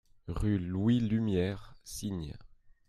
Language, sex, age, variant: French, male, 30-39, Français de métropole